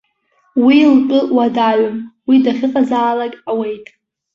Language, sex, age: Abkhazian, female, under 19